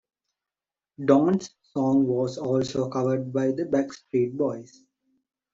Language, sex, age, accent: English, male, 19-29, England English